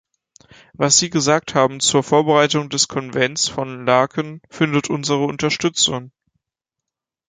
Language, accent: German, Deutschland Deutsch